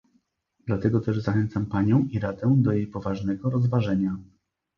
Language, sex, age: Polish, male, 30-39